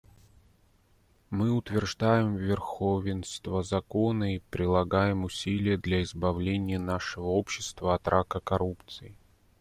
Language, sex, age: Russian, male, 30-39